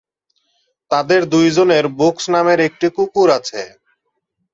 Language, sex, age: Bengali, male, 19-29